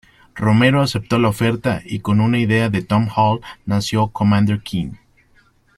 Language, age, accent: Spanish, 30-39, México